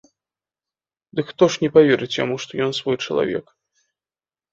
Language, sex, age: Belarusian, male, 30-39